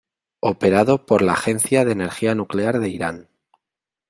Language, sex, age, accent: Spanish, male, 30-39, España: Centro-Sur peninsular (Madrid, Toledo, Castilla-La Mancha)